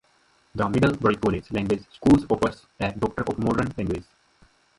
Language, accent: English, India and South Asia (India, Pakistan, Sri Lanka)